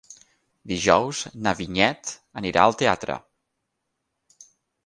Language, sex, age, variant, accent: Catalan, male, 40-49, Valencià meridional, central; valencià